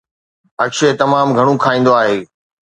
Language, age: Sindhi, 40-49